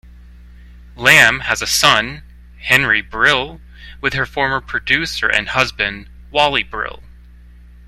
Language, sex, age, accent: English, male, 30-39, United States English